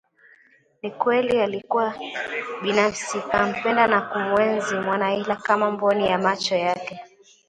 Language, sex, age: Swahili, female, 19-29